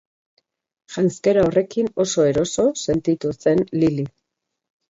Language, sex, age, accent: Basque, female, 40-49, Erdialdekoa edo Nafarra (Gipuzkoa, Nafarroa)